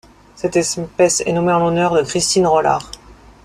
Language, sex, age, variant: French, male, 30-39, Français de métropole